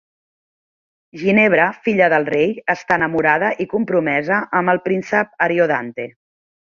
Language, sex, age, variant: Catalan, female, 40-49, Central